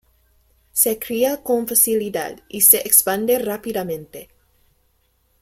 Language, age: Spanish, under 19